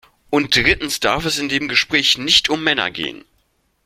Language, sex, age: German, male, 19-29